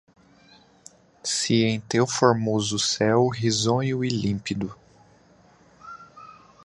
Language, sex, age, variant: Portuguese, male, 30-39, Portuguese (Brasil)